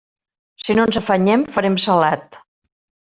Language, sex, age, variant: Catalan, female, 60-69, Central